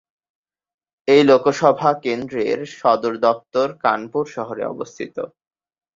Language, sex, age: Bengali, male, 19-29